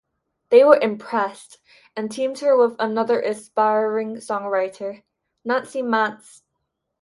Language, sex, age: English, female, under 19